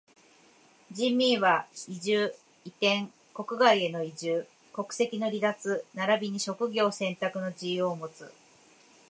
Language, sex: Japanese, female